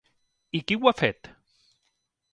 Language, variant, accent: Catalan, Valencià meridional, valencià